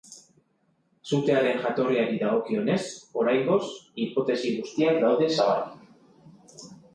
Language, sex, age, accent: Basque, male, 40-49, Mendebalekoa (Araba, Bizkaia, Gipuzkoako mendebaleko herri batzuk)